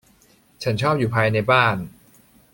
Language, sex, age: Thai, male, 19-29